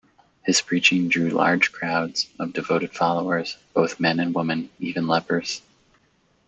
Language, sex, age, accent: English, male, 30-39, United States English